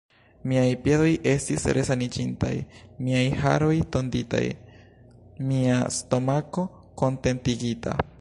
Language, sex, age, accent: Esperanto, male, 19-29, Internacia